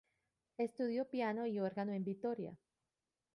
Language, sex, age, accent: Spanish, female, 30-39, Andino-Pacífico: Colombia, Perú, Ecuador, oeste de Bolivia y Venezuela andina